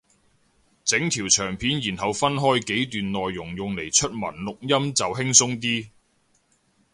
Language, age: Cantonese, 40-49